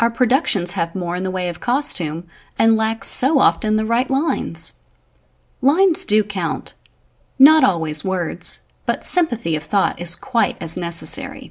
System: none